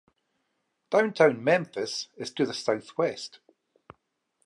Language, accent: English, Scottish English